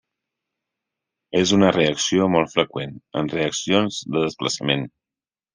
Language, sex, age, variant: Catalan, male, 30-39, Central